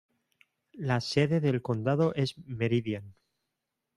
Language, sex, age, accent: Spanish, male, 30-39, España: Centro-Sur peninsular (Madrid, Toledo, Castilla-La Mancha)